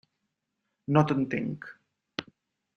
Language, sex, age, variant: Catalan, male, 50-59, Central